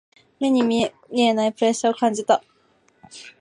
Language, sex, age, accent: Japanese, female, 19-29, 東京